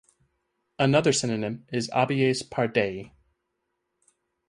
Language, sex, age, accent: English, male, 30-39, United States English